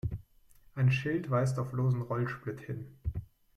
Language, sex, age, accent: German, male, 19-29, Deutschland Deutsch